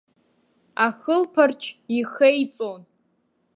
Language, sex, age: Abkhazian, female, under 19